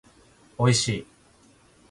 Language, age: Japanese, 30-39